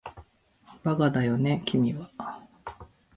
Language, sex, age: Japanese, female, 40-49